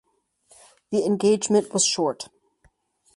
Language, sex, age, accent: English, female, 60-69, United States English